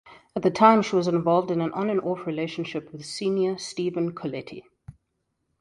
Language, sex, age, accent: English, female, 30-39, Southern African (South Africa, Zimbabwe, Namibia)